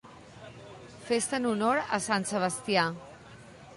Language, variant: Catalan, Septentrional